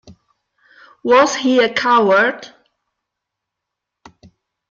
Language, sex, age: Italian, female, 50-59